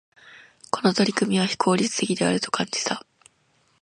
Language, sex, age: Japanese, female, 19-29